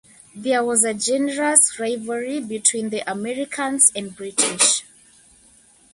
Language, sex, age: English, female, 19-29